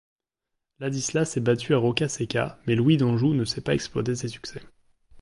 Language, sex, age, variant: French, male, 19-29, Français de métropole